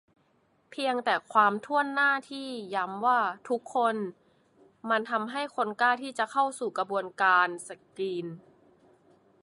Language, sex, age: Thai, male, 19-29